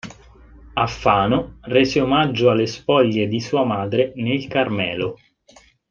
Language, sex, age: Italian, male, 19-29